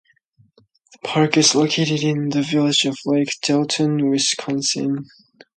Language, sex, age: English, male, under 19